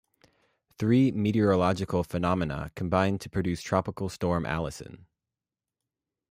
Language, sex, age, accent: English, male, 19-29, United States English